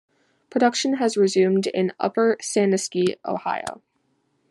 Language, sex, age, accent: English, female, under 19, United States English